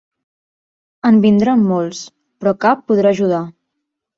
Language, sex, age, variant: Catalan, female, 19-29, Central